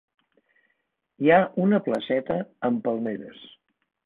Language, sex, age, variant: Catalan, male, 60-69, Central